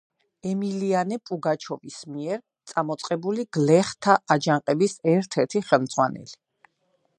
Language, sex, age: Georgian, female, 30-39